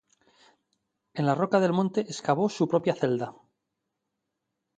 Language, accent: Spanish, España: Norte peninsular (Asturias, Castilla y León, Cantabria, País Vasco, Navarra, Aragón, La Rioja, Guadalajara, Cuenca)